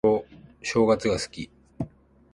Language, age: Japanese, 30-39